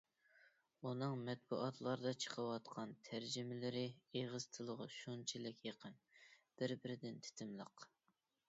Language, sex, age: Uyghur, male, 19-29